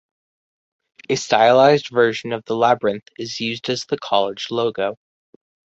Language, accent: English, United States English